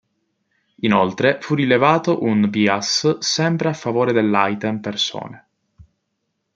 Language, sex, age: Italian, male, 19-29